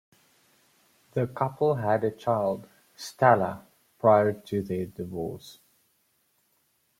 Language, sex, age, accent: English, male, 19-29, Southern African (South Africa, Zimbabwe, Namibia)